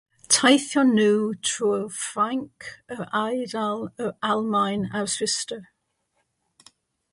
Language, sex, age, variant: Welsh, female, 60-69, South-Western Welsh